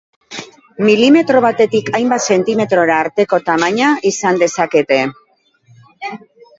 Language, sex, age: Basque, female, 50-59